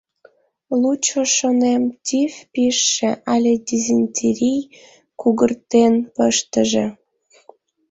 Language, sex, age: Mari, female, 19-29